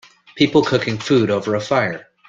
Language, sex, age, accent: English, male, 40-49, United States English